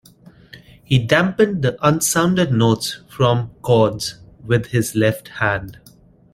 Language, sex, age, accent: English, male, 30-39, India and South Asia (India, Pakistan, Sri Lanka)